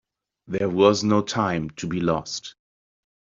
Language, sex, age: English, male, 30-39